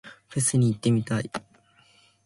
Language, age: Japanese, 19-29